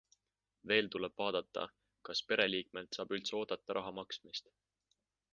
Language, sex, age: Estonian, male, 19-29